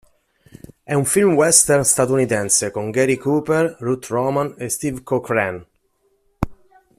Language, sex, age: Italian, male, 40-49